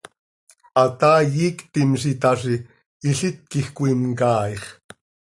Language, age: Seri, 40-49